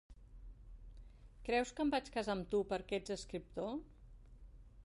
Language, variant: Catalan, Central